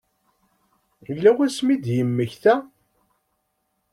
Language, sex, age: Kabyle, male, 19-29